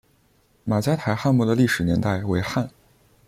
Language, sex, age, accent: Chinese, male, under 19, 出生地：北京市